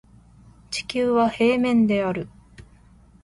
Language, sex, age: Japanese, female, 19-29